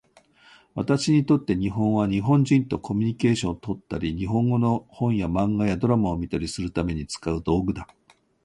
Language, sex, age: Japanese, male, 60-69